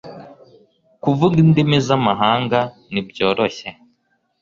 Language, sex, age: Kinyarwanda, male, 19-29